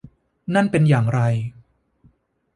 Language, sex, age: Thai, male, 19-29